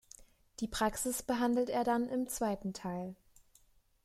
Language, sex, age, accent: German, female, 19-29, Deutschland Deutsch